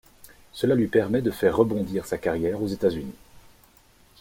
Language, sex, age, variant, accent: French, male, 30-39, Français d'Europe, Français de Belgique